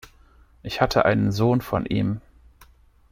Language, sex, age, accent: German, male, 19-29, Deutschland Deutsch